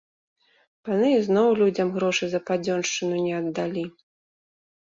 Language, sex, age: Belarusian, female, 40-49